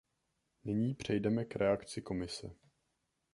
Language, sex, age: Czech, male, 19-29